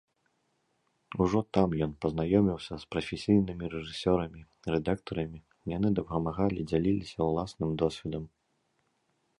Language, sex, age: Belarusian, male, 19-29